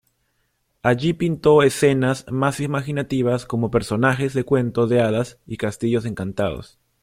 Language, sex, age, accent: Spanish, male, 30-39, Andino-Pacífico: Colombia, Perú, Ecuador, oeste de Bolivia y Venezuela andina